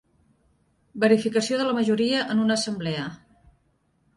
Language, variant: Catalan, Nord-Occidental